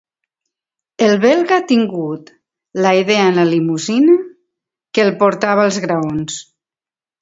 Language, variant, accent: Catalan, Valencià meridional, valencià